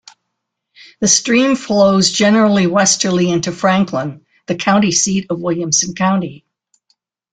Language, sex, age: English, female, 80-89